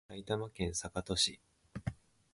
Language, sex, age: Japanese, male, 19-29